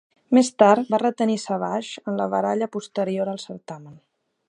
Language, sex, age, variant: Catalan, female, 30-39, Central